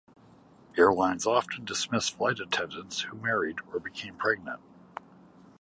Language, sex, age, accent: English, male, 50-59, Canadian English